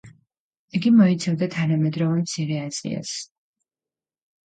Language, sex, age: Georgian, female, 19-29